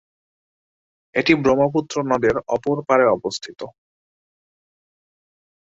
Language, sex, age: Bengali, male, 19-29